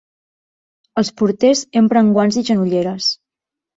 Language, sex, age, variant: Catalan, female, 19-29, Central